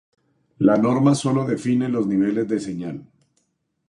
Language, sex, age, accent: Spanish, male, 50-59, Andino-Pacífico: Colombia, Perú, Ecuador, oeste de Bolivia y Venezuela andina